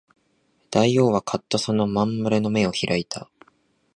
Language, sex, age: Japanese, male, 19-29